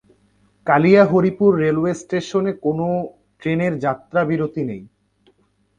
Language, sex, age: Bengali, male, under 19